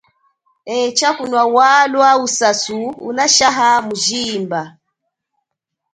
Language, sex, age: Chokwe, female, 30-39